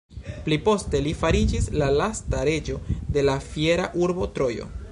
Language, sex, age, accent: Esperanto, male, 19-29, Internacia